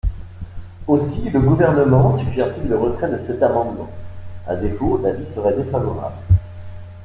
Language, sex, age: French, male, 50-59